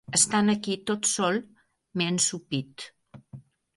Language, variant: Catalan, Septentrional